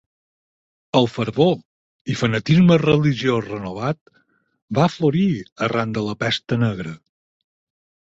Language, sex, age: Catalan, male, 50-59